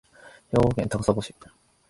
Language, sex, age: Japanese, male, 19-29